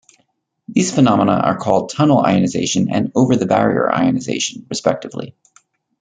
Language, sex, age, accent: English, male, 30-39, United States English